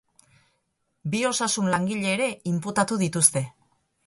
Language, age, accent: Basque, 50-59, Erdialdekoa edo Nafarra (Gipuzkoa, Nafarroa)